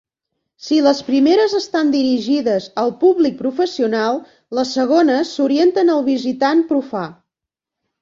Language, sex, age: Catalan, female, 50-59